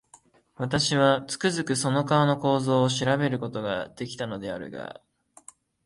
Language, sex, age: Japanese, male, 19-29